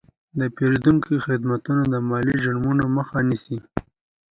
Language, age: Pashto, 19-29